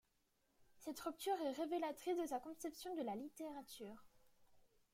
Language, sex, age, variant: French, female, under 19, Français de métropole